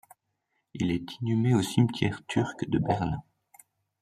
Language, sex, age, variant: French, male, 30-39, Français de métropole